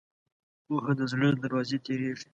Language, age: Pashto, 19-29